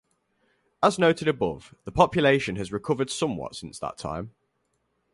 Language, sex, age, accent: English, male, 90+, England English